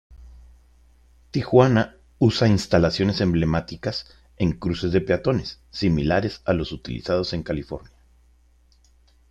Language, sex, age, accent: Spanish, male, 50-59, México